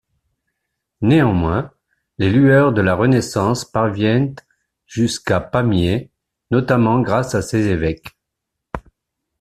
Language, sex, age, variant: French, male, 50-59, Français de métropole